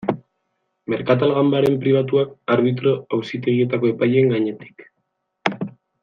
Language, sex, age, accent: Basque, male, 19-29, Erdialdekoa edo Nafarra (Gipuzkoa, Nafarroa)